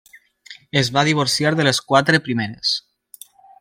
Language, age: Catalan, 19-29